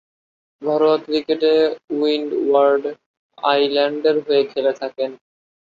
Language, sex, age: Bengali, male, 19-29